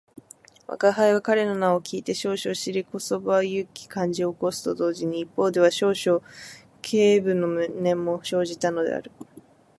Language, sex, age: Japanese, female, 19-29